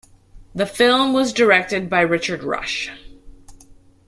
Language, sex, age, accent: English, female, 40-49, United States English